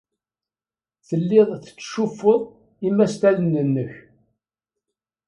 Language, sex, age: Kabyle, male, 70-79